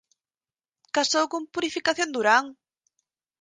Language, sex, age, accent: Galician, female, 19-29, Normativo (estándar)